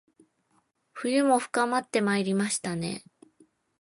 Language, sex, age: Japanese, female, 19-29